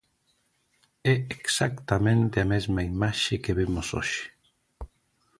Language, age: Galician, 50-59